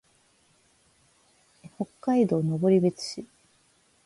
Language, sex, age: Japanese, female, 19-29